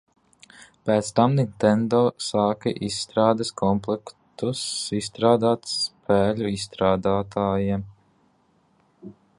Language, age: Latvian, 19-29